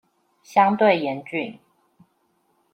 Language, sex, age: Chinese, female, 19-29